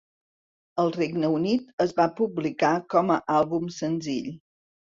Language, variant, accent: Catalan, Central, central